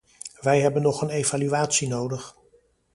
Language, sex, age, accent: Dutch, male, 50-59, Nederlands Nederlands